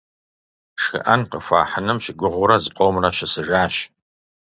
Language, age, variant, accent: Kabardian, 40-49, Адыгэбзэ (Къэбэрдей, Кирил, псоми зэдай), Джылэхъстэней (Gilahsteney)